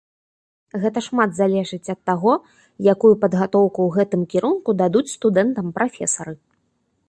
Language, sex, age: Belarusian, female, 19-29